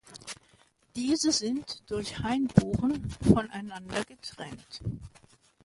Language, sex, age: German, female, 70-79